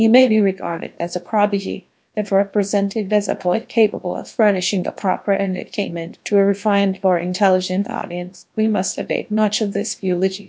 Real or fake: fake